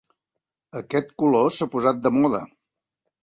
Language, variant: Catalan, Central